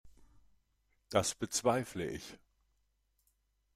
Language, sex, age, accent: German, male, 60-69, Deutschland Deutsch